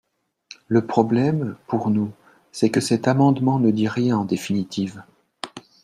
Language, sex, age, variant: French, male, 40-49, Français de métropole